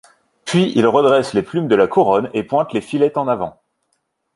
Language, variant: French, Français de métropole